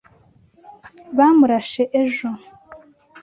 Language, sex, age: Kinyarwanda, female, 19-29